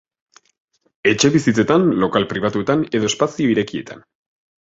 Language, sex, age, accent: Basque, male, 19-29, Erdialdekoa edo Nafarra (Gipuzkoa, Nafarroa)